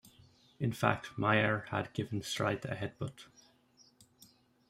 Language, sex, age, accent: English, male, 19-29, Irish English